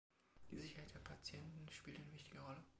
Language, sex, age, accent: German, male, 19-29, Deutschland Deutsch